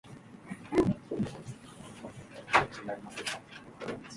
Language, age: English, 30-39